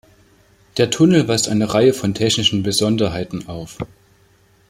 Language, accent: German, Deutschland Deutsch